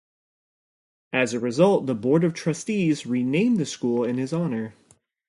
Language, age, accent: English, 19-29, United States English